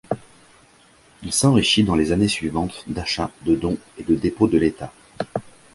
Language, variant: French, Français de métropole